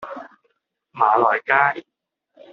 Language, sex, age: Cantonese, male, 19-29